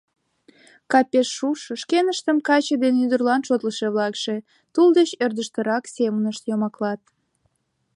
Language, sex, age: Mari, female, under 19